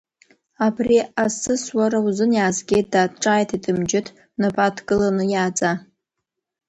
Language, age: Abkhazian, under 19